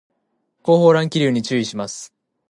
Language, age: Japanese, 19-29